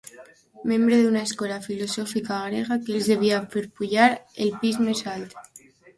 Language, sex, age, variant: Catalan, female, under 19, Alacantí